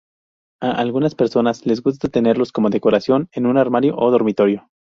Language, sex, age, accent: Spanish, male, 19-29, México